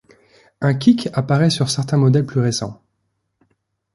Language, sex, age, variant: French, male, 19-29, Français de métropole